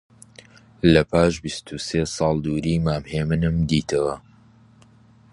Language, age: Central Kurdish, 19-29